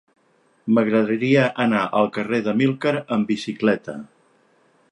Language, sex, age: Catalan, male, 70-79